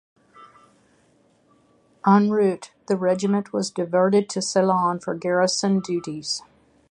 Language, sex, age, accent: English, female, 60-69, United States English